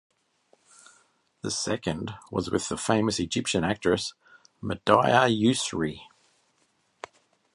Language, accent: English, Australian English